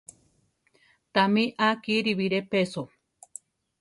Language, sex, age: Central Tarahumara, female, 50-59